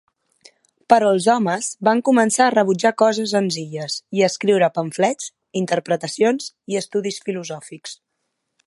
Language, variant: Catalan, Central